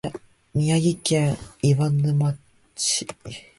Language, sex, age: Japanese, male, 19-29